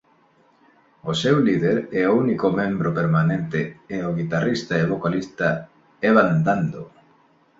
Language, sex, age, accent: Galician, male, 40-49, Neofalante